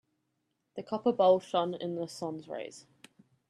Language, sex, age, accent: English, female, 19-29, Australian English